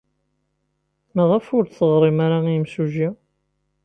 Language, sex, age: Kabyle, male, 19-29